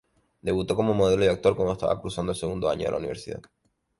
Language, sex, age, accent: Spanish, male, 19-29, España: Islas Canarias